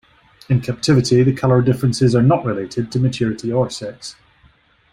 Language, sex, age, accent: English, male, 40-49, Scottish English